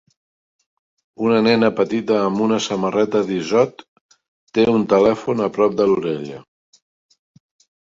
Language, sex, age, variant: Catalan, male, 60-69, Central